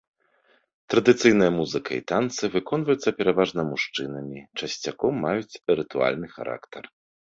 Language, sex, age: Belarusian, male, 30-39